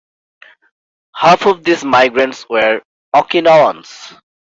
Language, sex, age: English, male, 19-29